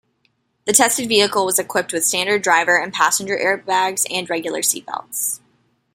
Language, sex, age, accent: English, female, 19-29, United States English